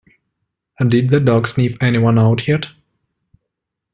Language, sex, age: English, male, 19-29